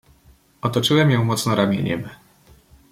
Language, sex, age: Polish, male, 19-29